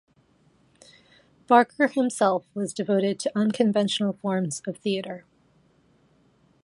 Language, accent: English, United States English